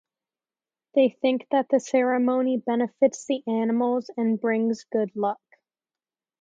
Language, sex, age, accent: English, female, under 19, United States English